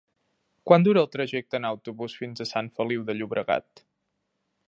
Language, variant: Catalan, Central